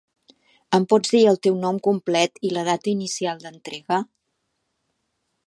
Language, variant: Catalan, Central